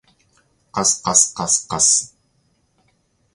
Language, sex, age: Japanese, male, 40-49